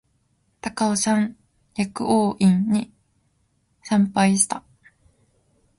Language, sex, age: Japanese, female, 19-29